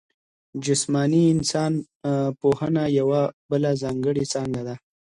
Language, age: Pashto, 30-39